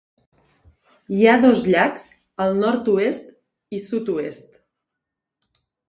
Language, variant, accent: Catalan, Central, central